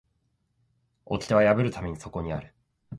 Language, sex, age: Japanese, male, 19-29